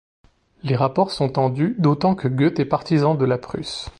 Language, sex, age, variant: French, male, 30-39, Français de métropole